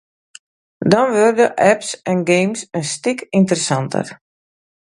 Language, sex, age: Western Frisian, female, 50-59